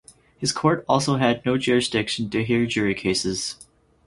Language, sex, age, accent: English, male, 19-29, United States English